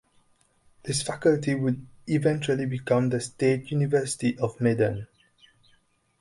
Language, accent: English, England English